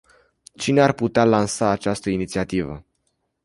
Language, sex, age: Romanian, male, 19-29